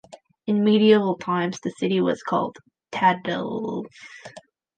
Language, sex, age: English, female, 19-29